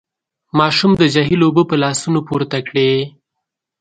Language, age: Pashto, 19-29